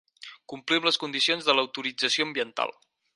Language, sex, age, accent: Catalan, male, 19-29, Garrotxi